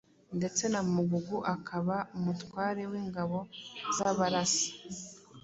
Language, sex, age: Kinyarwanda, female, 19-29